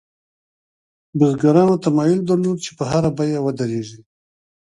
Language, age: Pashto, 60-69